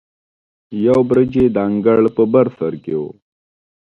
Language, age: Pashto, 19-29